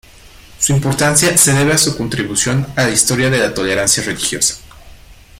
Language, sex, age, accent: Spanish, male, 19-29, México